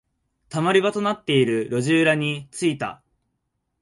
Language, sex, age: Japanese, male, 19-29